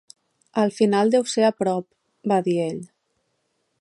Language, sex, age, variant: Catalan, female, 40-49, Central